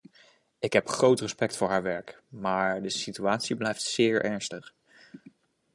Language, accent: Dutch, Nederlands Nederlands